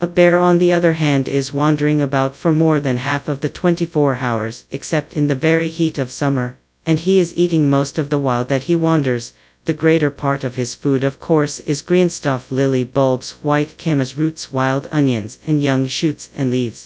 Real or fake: fake